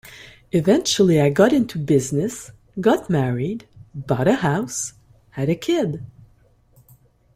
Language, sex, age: English, female, 50-59